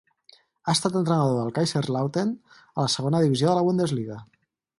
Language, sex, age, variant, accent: Catalan, male, 30-39, Central, central